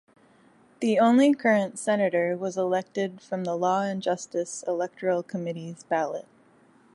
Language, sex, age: English, female, 40-49